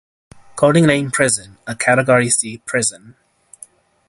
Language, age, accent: English, 19-29, United States English